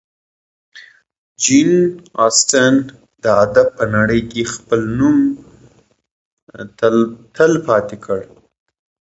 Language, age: Pashto, 19-29